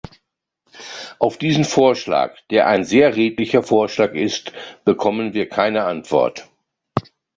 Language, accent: German, Deutschland Deutsch